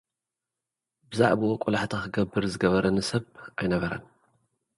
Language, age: Tigrinya, 40-49